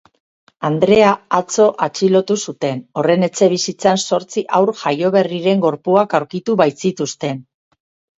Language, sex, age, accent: Basque, female, 50-59, Erdialdekoa edo Nafarra (Gipuzkoa, Nafarroa)